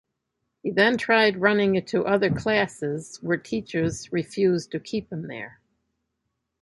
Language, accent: English, United States English